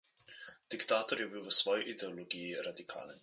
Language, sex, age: Slovenian, male, 19-29